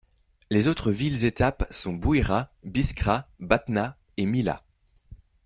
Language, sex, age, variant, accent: French, male, 19-29, Français d'Europe, Français de Belgique